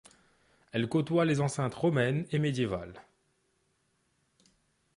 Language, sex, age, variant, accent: French, male, 19-29, Français des départements et régions d'outre-mer, Français de La Réunion